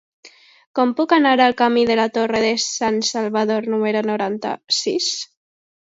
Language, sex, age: Catalan, female, under 19